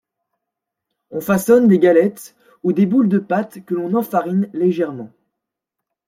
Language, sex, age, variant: French, male, 19-29, Français de métropole